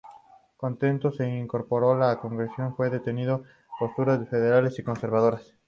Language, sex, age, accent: Spanish, male, 19-29, México